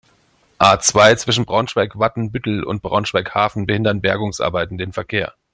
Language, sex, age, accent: German, male, 40-49, Deutschland Deutsch